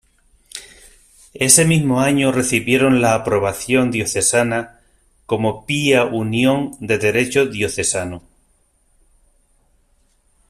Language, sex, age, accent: Spanish, male, 50-59, España: Sur peninsular (Andalucia, Extremadura, Murcia)